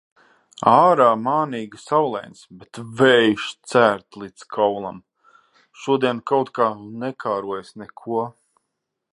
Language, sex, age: Latvian, male, 30-39